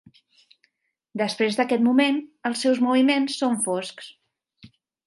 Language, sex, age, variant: Catalan, female, 19-29, Central